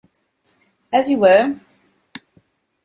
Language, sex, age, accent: English, female, 30-39, Southern African (South Africa, Zimbabwe, Namibia)